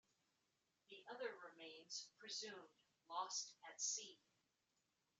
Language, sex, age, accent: English, female, 50-59, United States English